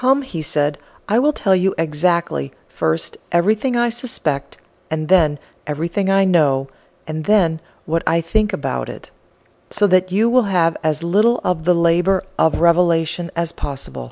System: none